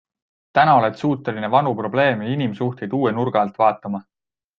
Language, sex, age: Estonian, male, 19-29